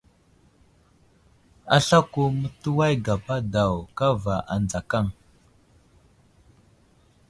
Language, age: Wuzlam, 19-29